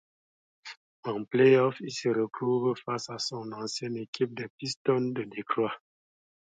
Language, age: French, 30-39